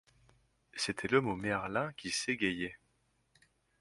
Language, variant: French, Français de métropole